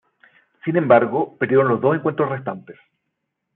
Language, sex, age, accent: Spanish, male, 40-49, Chileno: Chile, Cuyo